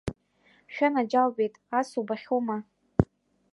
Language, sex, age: Abkhazian, female, 19-29